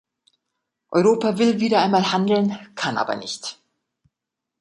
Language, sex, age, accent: German, female, 50-59, Deutschland Deutsch